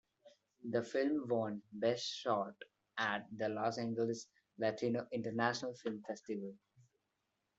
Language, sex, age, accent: English, male, 19-29, India and South Asia (India, Pakistan, Sri Lanka)